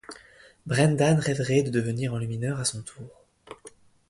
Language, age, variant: French, 19-29, Français de métropole